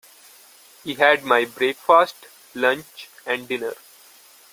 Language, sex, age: English, male, under 19